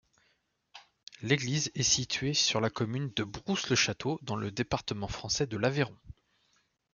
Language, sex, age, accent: French, male, 30-39, Français de l'ouest de la France